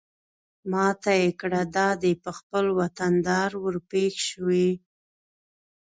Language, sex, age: Pashto, female, 19-29